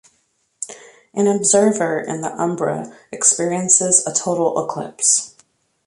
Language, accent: English, United States English